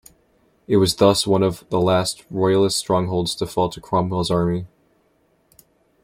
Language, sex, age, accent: English, male, under 19, United States English